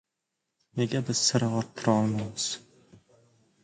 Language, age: Uzbek, 19-29